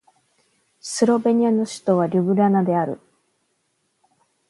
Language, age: Japanese, 30-39